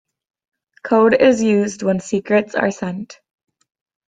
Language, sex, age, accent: English, female, 19-29, United States English